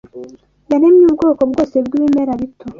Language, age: Kinyarwanda, 19-29